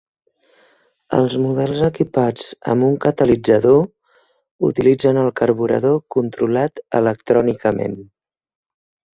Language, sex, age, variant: Catalan, female, 50-59, Central